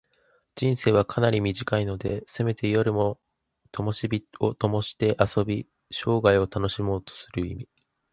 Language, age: Japanese, 19-29